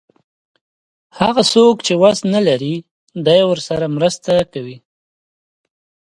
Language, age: Pashto, 19-29